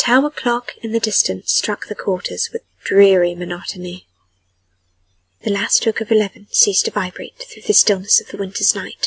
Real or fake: real